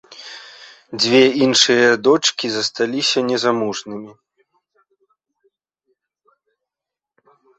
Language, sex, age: Belarusian, male, 30-39